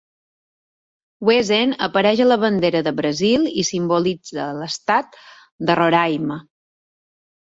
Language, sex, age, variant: Catalan, female, 40-49, Balear